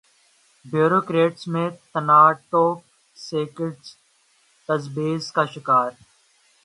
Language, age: Urdu, 19-29